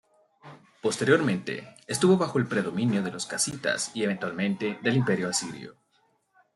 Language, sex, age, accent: Spanish, male, 19-29, América central